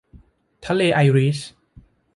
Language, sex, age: Thai, male, 19-29